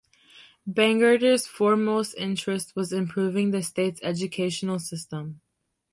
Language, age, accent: English, under 19, United States English